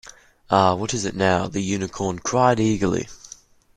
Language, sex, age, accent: English, male, under 19, Australian English